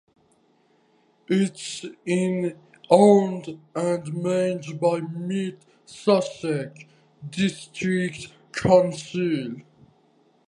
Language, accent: English, United States English